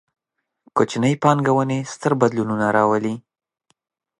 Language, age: Pashto, 19-29